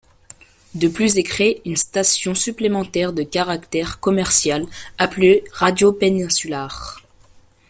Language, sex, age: French, male, under 19